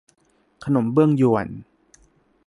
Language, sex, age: Thai, male, 19-29